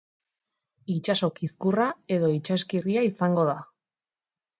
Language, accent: Basque, Erdialdekoa edo Nafarra (Gipuzkoa, Nafarroa)